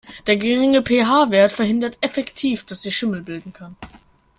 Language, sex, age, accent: German, male, under 19, Deutschland Deutsch